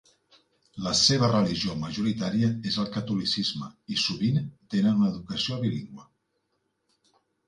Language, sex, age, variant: Catalan, male, 40-49, Central